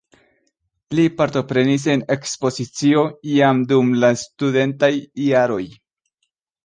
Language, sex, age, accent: Esperanto, male, 19-29, Internacia